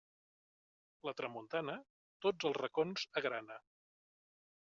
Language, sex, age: Catalan, male, 50-59